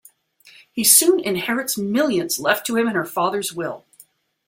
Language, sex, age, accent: English, female, 50-59, United States English